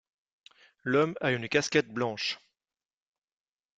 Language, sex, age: French, male, 40-49